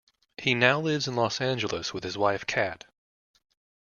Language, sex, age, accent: English, male, 30-39, United States English